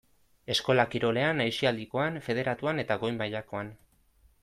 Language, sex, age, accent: Basque, male, 19-29, Erdialdekoa edo Nafarra (Gipuzkoa, Nafarroa)